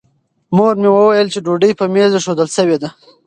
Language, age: Pashto, 19-29